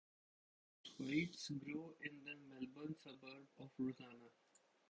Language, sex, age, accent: English, male, 19-29, India and South Asia (India, Pakistan, Sri Lanka)